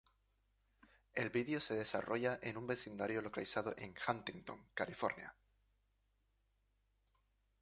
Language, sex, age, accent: Spanish, male, 19-29, España: Islas Canarias